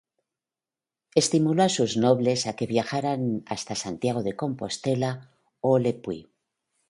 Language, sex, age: Spanish, female, 60-69